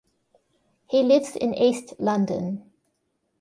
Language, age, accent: English, 30-39, Australian English